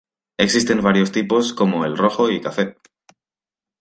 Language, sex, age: Spanish, male, 19-29